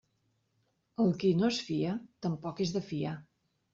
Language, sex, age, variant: Catalan, female, 50-59, Central